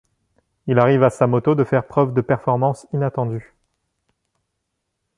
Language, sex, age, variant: French, male, 19-29, Français de métropole